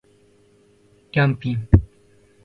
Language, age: Japanese, 19-29